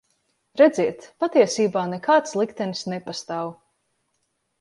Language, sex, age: Latvian, female, 19-29